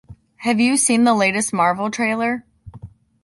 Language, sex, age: English, female, under 19